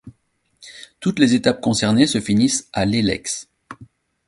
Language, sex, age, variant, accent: French, male, 40-49, Français d'Europe, Français de Belgique